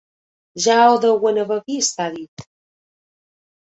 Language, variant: Catalan, Balear